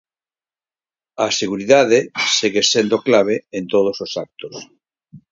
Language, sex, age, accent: Galician, male, 50-59, Normativo (estándar)